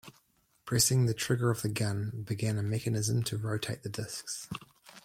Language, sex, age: English, male, 30-39